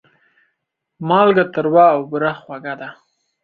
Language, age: Pashto, under 19